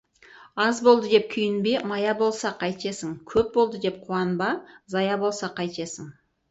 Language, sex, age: Kazakh, female, 40-49